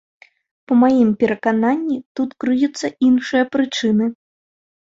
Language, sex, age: Belarusian, female, 30-39